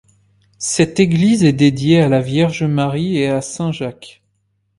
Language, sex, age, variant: French, male, 19-29, Français de métropole